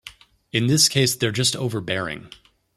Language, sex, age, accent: English, male, 19-29, United States English